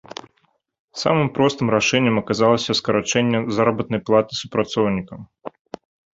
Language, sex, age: Belarusian, male, 30-39